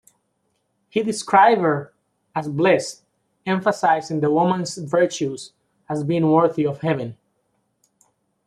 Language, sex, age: English, male, 40-49